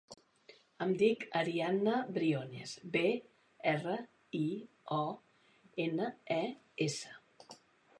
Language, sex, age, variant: Catalan, female, 50-59, Central